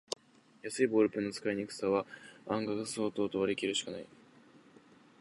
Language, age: Japanese, under 19